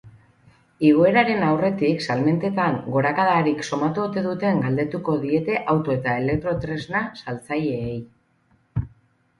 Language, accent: Basque, Erdialdekoa edo Nafarra (Gipuzkoa, Nafarroa)